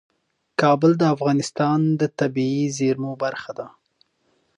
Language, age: Pashto, 19-29